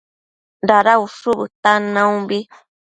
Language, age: Matsés, 30-39